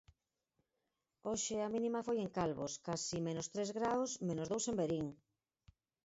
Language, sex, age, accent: Galician, female, 40-49, Central (gheada)